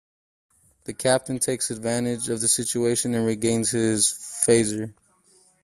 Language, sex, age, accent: English, male, 19-29, United States English